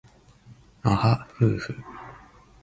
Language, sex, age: Japanese, male, 19-29